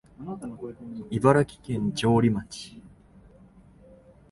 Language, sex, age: Japanese, male, 19-29